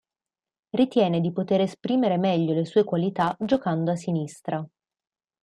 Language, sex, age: Italian, female, 19-29